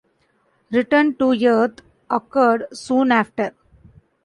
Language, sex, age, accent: English, female, 40-49, India and South Asia (India, Pakistan, Sri Lanka)